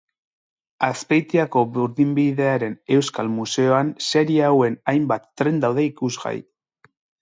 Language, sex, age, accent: Basque, male, 40-49, Erdialdekoa edo Nafarra (Gipuzkoa, Nafarroa)